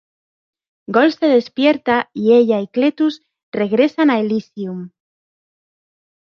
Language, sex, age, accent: Spanish, female, 40-49, España: Centro-Sur peninsular (Madrid, Toledo, Castilla-La Mancha)